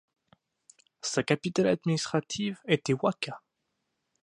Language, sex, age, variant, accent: French, male, under 19, Français d'Europe, Français de Suisse